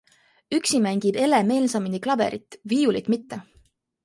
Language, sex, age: Estonian, female, 19-29